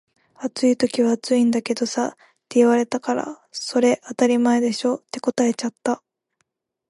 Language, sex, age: Japanese, female, 19-29